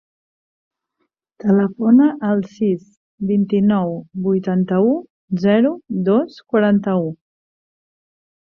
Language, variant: Catalan, Central